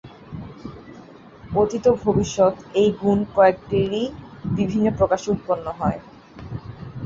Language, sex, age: Bengali, female, 19-29